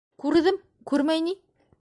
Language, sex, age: Bashkir, female, 30-39